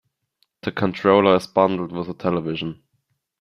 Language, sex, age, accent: English, male, 19-29, United States English